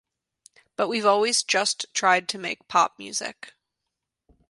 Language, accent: English, United States English